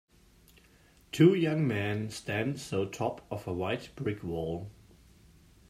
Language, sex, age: English, male, 30-39